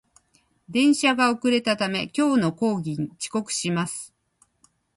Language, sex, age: Japanese, female, 50-59